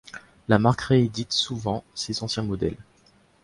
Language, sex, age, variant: French, male, under 19, Français de métropole